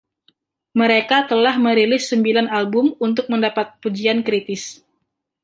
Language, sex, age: Indonesian, female, 19-29